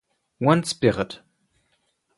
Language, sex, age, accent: German, male, 19-29, Deutschland Deutsch